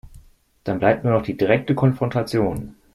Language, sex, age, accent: German, male, 19-29, Deutschland Deutsch